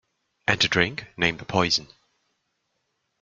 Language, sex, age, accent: English, male, 30-39, England English